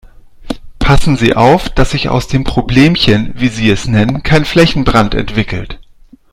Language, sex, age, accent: German, male, 40-49, Deutschland Deutsch